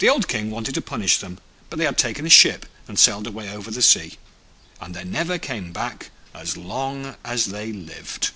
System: none